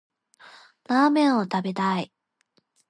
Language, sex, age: Japanese, female, 19-29